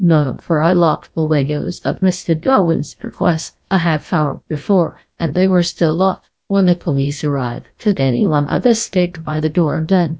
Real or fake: fake